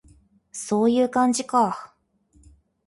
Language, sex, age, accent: Japanese, female, 30-39, 標準語